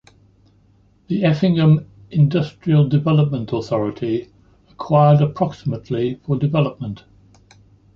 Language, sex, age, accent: English, male, 60-69, England English